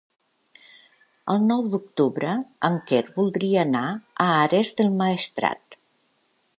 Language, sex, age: Catalan, female, 70-79